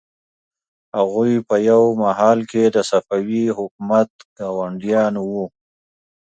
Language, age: Pashto, 30-39